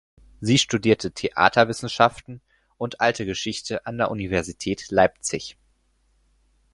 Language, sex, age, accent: German, male, 19-29, Deutschland Deutsch